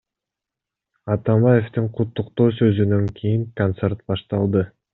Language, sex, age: Kyrgyz, male, 19-29